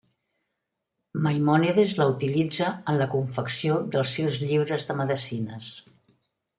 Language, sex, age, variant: Catalan, female, 70-79, Central